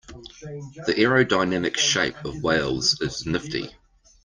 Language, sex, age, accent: English, male, 40-49, New Zealand English